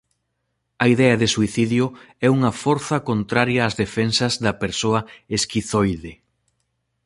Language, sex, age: Galician, male, 40-49